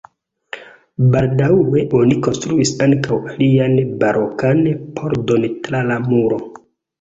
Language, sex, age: Esperanto, male, 30-39